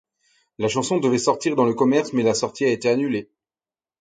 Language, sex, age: French, male, 30-39